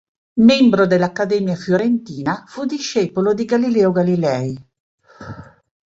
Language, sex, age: Italian, female, 50-59